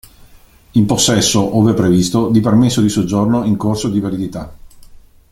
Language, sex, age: Italian, male, 40-49